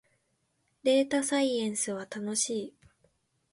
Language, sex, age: Japanese, female, 19-29